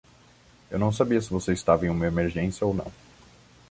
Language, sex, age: Portuguese, male, 19-29